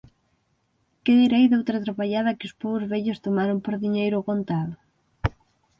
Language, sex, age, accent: Galician, female, 19-29, Atlántico (seseo e gheada)